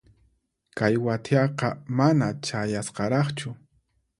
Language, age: Puno Quechua, 30-39